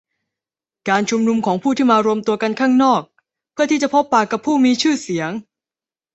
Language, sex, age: Thai, female, under 19